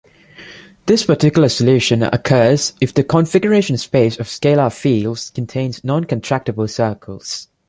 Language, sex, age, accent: English, male, 19-29, India and South Asia (India, Pakistan, Sri Lanka)